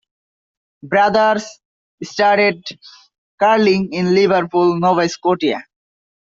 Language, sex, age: English, male, under 19